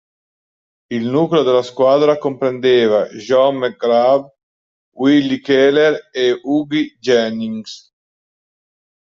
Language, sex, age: Italian, male, 50-59